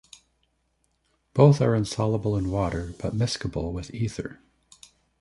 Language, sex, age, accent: English, male, 60-69, United States English